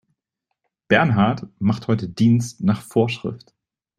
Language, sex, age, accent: German, male, 19-29, Deutschland Deutsch